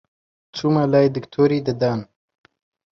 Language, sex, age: Central Kurdish, male, 19-29